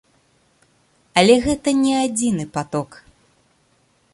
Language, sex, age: Belarusian, female, 30-39